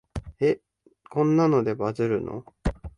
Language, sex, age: Japanese, male, 19-29